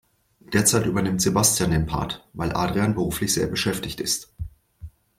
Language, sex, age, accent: German, male, 50-59, Deutschland Deutsch